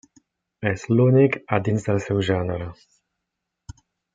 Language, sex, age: Catalan, male, 40-49